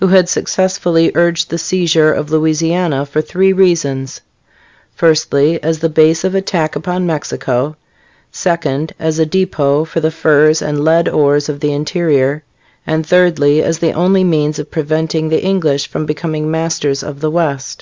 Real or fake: real